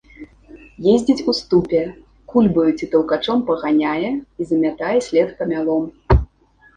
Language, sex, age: Belarusian, female, 40-49